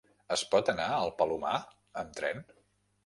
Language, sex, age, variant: Catalan, male, 50-59, Central